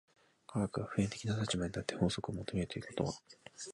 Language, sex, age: Japanese, male, 19-29